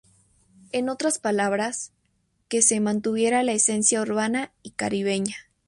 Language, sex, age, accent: Spanish, female, under 19, México